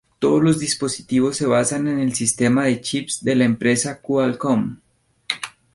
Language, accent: Spanish, Andino-Pacífico: Colombia, Perú, Ecuador, oeste de Bolivia y Venezuela andina